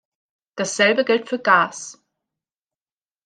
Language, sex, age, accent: German, female, 19-29, Deutschland Deutsch